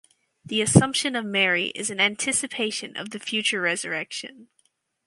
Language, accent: English, Canadian English